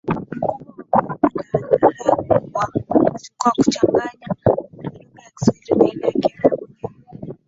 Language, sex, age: Swahili, female, 19-29